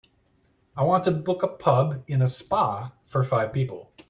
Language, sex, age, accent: English, male, 40-49, United States English